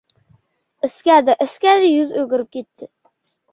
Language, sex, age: Uzbek, male, 19-29